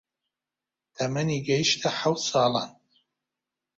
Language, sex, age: Central Kurdish, male, 30-39